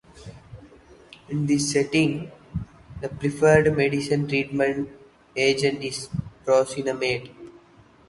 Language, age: English, 19-29